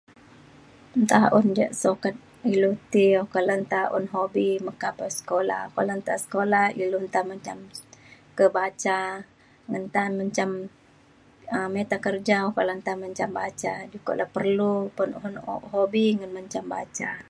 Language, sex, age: Mainstream Kenyah, female, 40-49